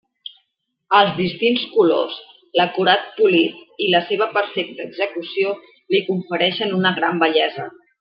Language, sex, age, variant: Catalan, female, 40-49, Central